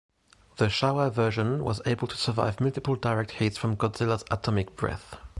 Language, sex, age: English, male, 19-29